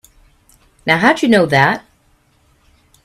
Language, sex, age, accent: English, female, 50-59, United States English